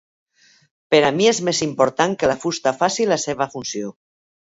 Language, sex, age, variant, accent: Catalan, female, 50-59, Valencià meridional, valencià